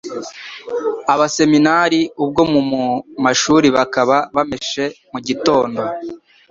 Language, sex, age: Kinyarwanda, male, 19-29